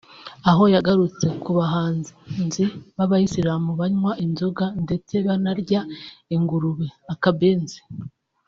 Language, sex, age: Kinyarwanda, female, 19-29